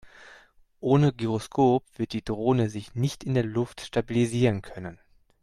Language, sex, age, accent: German, male, 19-29, Deutschland Deutsch